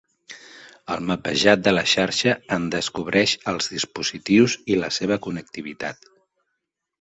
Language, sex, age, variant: Catalan, male, 50-59, Central